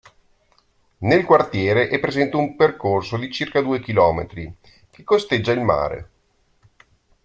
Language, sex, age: Italian, male, 30-39